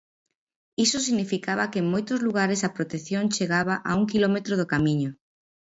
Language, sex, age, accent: Galician, female, 40-49, Central (gheada)